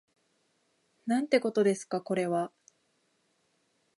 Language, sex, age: Japanese, female, 19-29